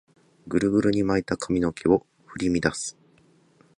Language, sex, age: Japanese, male, 30-39